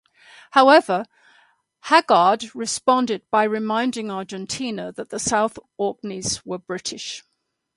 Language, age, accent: English, 70-79, England English